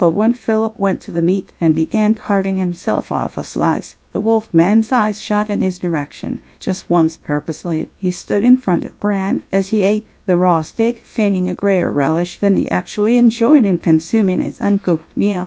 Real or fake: fake